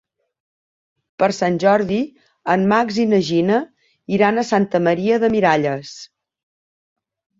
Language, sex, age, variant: Catalan, female, 50-59, Septentrional